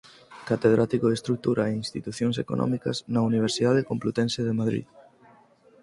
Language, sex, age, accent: Galician, male, 19-29, Normativo (estándar)